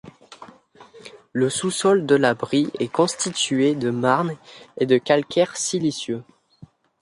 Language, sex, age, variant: French, male, under 19, Français de métropole